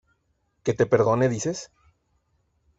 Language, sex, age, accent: Spanish, male, 19-29, México